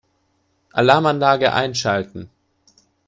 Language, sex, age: German, male, 19-29